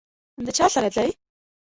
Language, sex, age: Pashto, female, 19-29